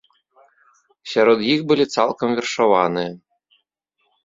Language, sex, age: Belarusian, male, 30-39